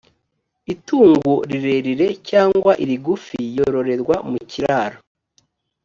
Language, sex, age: Kinyarwanda, male, 30-39